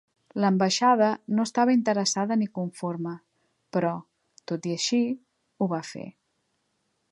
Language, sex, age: Catalan, female, 40-49